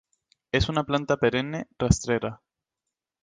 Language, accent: Spanish, España: Islas Canarias